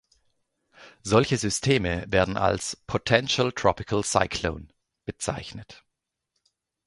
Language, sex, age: German, male, 40-49